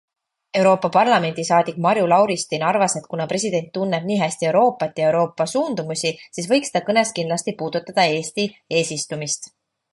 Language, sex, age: Estonian, female, 30-39